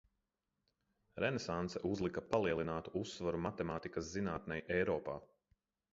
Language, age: Latvian, 30-39